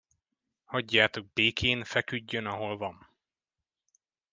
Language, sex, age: Hungarian, male, 19-29